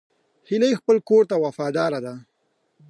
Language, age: Pashto, 19-29